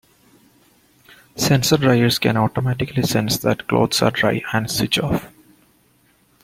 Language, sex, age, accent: English, male, 19-29, India and South Asia (India, Pakistan, Sri Lanka)